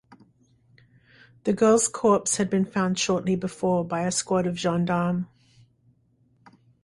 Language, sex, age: English, female, 60-69